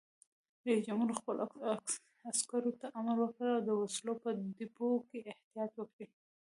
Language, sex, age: Pashto, female, 19-29